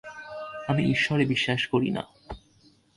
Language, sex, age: Bengali, male, under 19